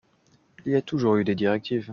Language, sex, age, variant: French, male, 19-29, Français de métropole